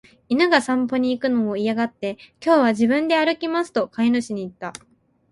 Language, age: Japanese, 19-29